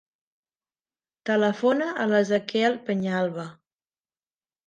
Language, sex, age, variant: Catalan, female, 30-39, Central